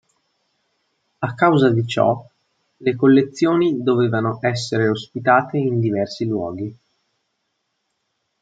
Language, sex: Italian, male